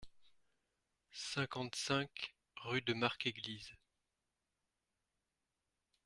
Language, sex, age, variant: French, male, 19-29, Français de métropole